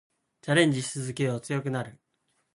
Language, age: Japanese, 19-29